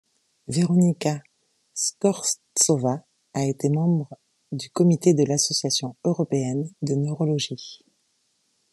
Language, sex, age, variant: French, female, 40-49, Français de métropole